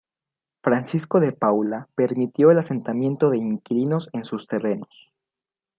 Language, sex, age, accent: Spanish, male, 19-29, México